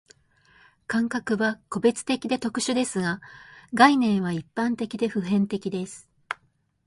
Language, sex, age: Japanese, female, 19-29